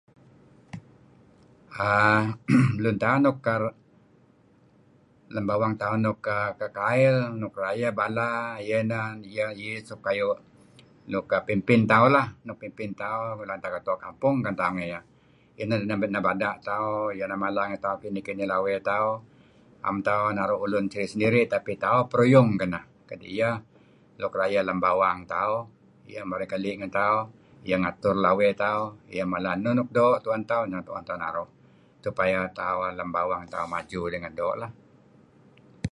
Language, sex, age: Kelabit, male, 70-79